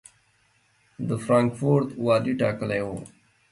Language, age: Pashto, 19-29